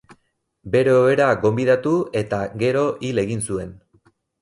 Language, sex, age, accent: Basque, male, 40-49, Erdialdekoa edo Nafarra (Gipuzkoa, Nafarroa)